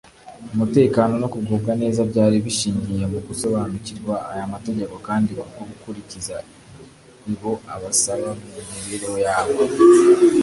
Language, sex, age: Kinyarwanda, male, 19-29